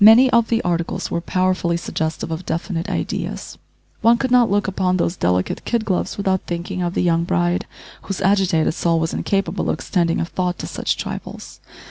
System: none